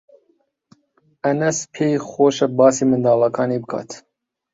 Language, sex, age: Central Kurdish, male, 30-39